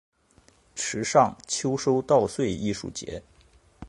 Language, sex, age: Chinese, male, 30-39